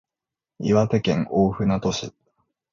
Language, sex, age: Japanese, male, 19-29